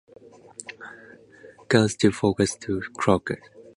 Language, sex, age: English, male, 19-29